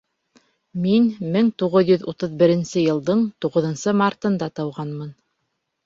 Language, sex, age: Bashkir, female, 30-39